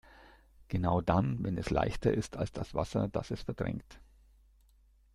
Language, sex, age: German, male, 60-69